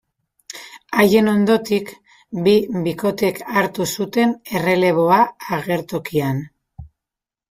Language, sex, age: Basque, female, 30-39